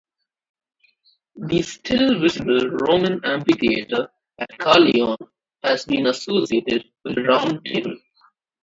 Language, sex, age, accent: English, male, under 19, India and South Asia (India, Pakistan, Sri Lanka)